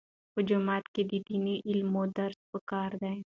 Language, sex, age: Pashto, female, 19-29